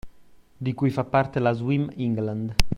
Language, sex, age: Italian, male, 19-29